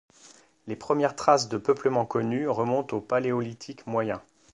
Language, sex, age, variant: French, male, 50-59, Français de métropole